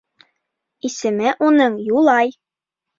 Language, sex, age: Bashkir, female, under 19